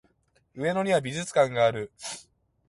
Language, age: Japanese, 19-29